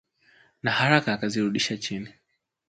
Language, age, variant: Swahili, 19-29, Kiswahili cha Bara ya Tanzania